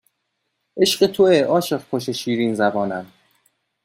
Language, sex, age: Persian, male, 19-29